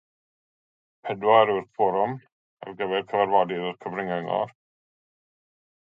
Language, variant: Welsh, South-Western Welsh